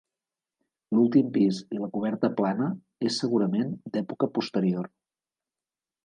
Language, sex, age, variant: Catalan, male, 50-59, Central